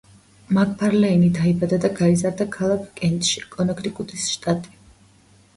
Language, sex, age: Georgian, female, 19-29